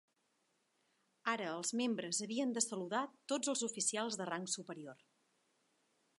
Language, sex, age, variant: Catalan, female, 40-49, Septentrional